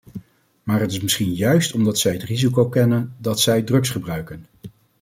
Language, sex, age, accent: Dutch, male, 40-49, Nederlands Nederlands